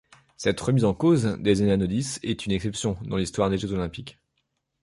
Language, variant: French, Français de métropole